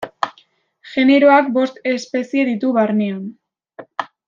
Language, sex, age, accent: Basque, female, under 19, Mendebalekoa (Araba, Bizkaia, Gipuzkoako mendebaleko herri batzuk)